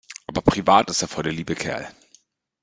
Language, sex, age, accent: German, male, 30-39, Deutschland Deutsch